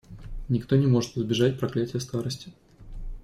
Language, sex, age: Russian, male, 30-39